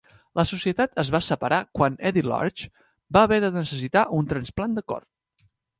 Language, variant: Catalan, Central